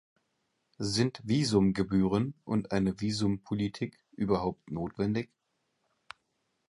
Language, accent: German, Deutschland Deutsch; Hochdeutsch